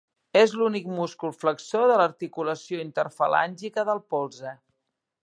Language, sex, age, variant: Catalan, female, 50-59, Central